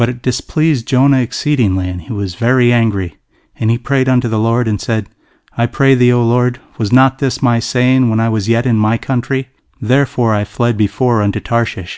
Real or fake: real